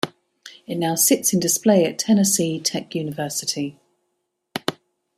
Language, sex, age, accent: English, female, 40-49, England English